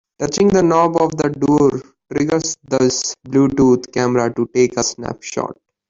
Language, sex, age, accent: English, male, 60-69, India and South Asia (India, Pakistan, Sri Lanka)